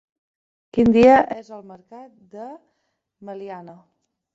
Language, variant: Catalan, Nord-Occidental